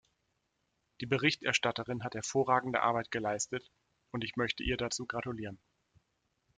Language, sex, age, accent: German, male, 30-39, Deutschland Deutsch